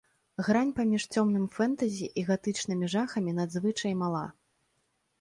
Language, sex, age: Belarusian, female, 30-39